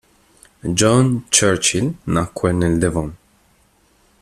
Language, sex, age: Italian, male, 19-29